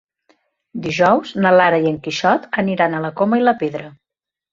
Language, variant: Catalan, Central